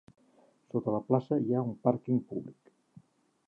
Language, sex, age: Catalan, male, 60-69